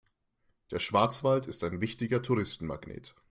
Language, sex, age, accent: German, male, 19-29, Deutschland Deutsch